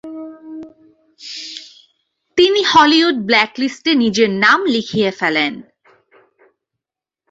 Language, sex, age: Bengali, female, 19-29